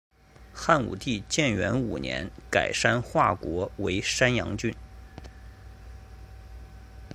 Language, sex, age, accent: Chinese, male, 30-39, 出生地：河南省